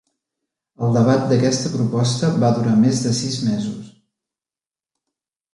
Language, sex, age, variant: Catalan, male, 50-59, Central